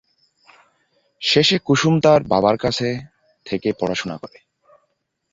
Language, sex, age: Bengali, male, 19-29